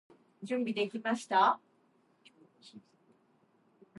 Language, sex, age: English, female, under 19